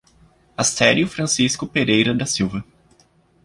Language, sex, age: Portuguese, male, 19-29